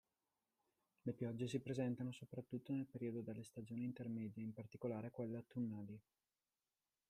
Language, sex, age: Italian, male, 30-39